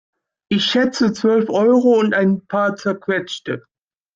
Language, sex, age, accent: German, male, 40-49, Deutschland Deutsch